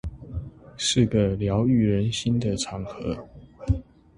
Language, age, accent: Chinese, 30-39, 出生地：臺中市